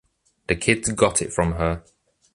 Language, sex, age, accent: English, male, under 19, England English